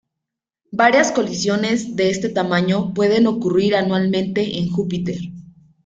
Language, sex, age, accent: Spanish, female, 19-29, México